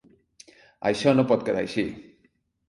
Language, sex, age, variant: Catalan, male, 50-59, Central